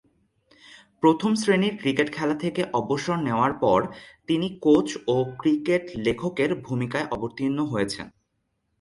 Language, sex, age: Bengali, male, 19-29